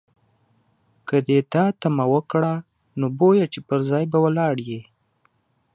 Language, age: Pashto, 19-29